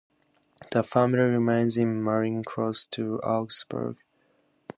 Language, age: English, 19-29